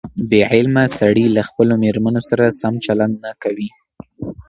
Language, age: Pashto, under 19